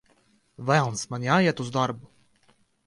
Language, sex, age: Latvian, male, 19-29